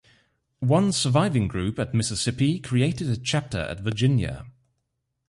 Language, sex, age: English, male, 19-29